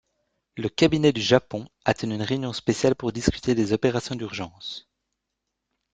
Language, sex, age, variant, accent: French, male, 19-29, Français d'Europe, Français de Belgique